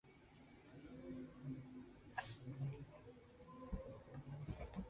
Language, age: Japanese, 19-29